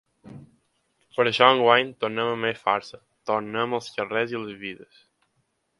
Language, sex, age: Catalan, male, under 19